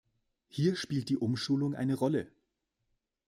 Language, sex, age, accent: German, male, 19-29, Deutschland Deutsch